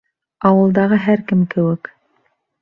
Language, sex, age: Bashkir, female, 40-49